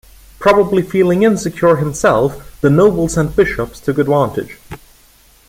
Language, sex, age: English, male, 19-29